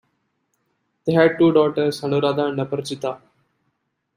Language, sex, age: English, male, 19-29